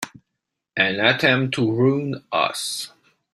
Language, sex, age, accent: English, male, 40-49, Canadian English